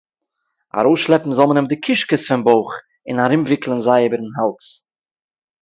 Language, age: Yiddish, 30-39